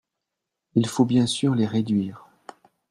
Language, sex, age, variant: French, male, 40-49, Français de métropole